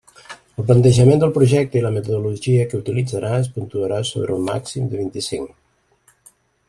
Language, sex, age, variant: Catalan, male, 19-29, Nord-Occidental